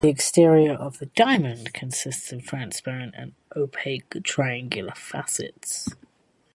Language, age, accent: English, 19-29, England English